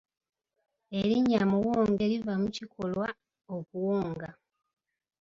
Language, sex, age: Ganda, female, 30-39